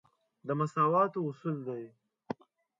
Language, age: Pashto, under 19